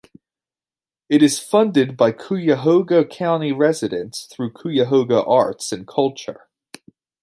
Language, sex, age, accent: English, male, 19-29, United States English